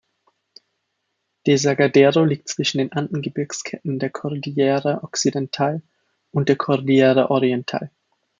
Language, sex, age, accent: German, male, 19-29, Österreichisches Deutsch